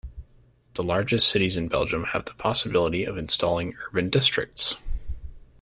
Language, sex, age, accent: English, male, 19-29, United States English